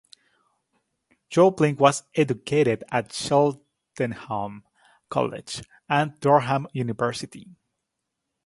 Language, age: English, 19-29